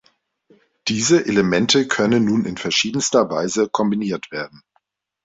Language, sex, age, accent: German, male, 40-49, Deutschland Deutsch